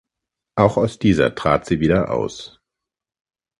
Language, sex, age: German, male, 50-59